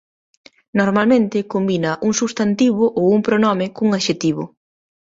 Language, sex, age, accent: Galician, female, 19-29, Normativo (estándar)